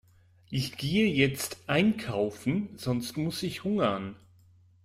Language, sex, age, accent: German, male, 30-39, Deutschland Deutsch